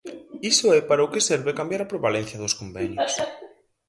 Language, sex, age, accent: Galician, female, 19-29, Atlántico (seseo e gheada)